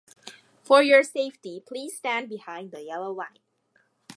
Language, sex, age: Japanese, female, 19-29